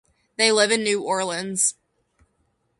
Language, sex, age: English, female, under 19